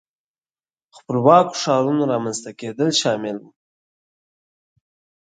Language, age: Pashto, 19-29